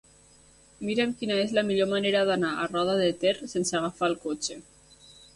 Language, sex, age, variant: Catalan, female, 19-29, Nord-Occidental